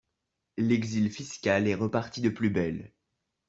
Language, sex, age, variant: French, male, under 19, Français de métropole